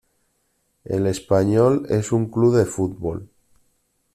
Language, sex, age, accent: Spanish, male, 40-49, España: Norte peninsular (Asturias, Castilla y León, Cantabria, País Vasco, Navarra, Aragón, La Rioja, Guadalajara, Cuenca)